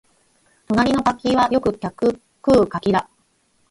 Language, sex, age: Japanese, female, 40-49